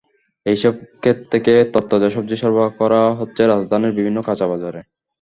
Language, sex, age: Bengali, male, 19-29